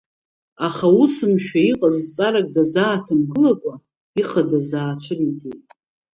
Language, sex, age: Abkhazian, female, 40-49